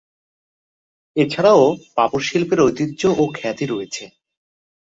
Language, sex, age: Bengali, male, 30-39